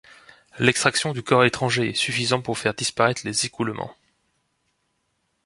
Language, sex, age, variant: French, male, 19-29, Français de métropole